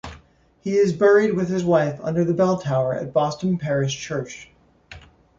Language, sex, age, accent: English, male, 30-39, United States English